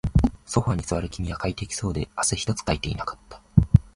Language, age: Japanese, 19-29